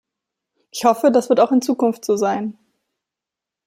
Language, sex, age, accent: German, female, 19-29, Deutschland Deutsch